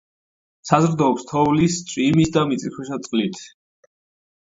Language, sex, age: Georgian, male, 19-29